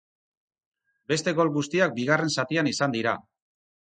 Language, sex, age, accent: Basque, male, 50-59, Mendebalekoa (Araba, Bizkaia, Gipuzkoako mendebaleko herri batzuk)